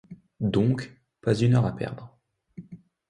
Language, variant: French, Français de métropole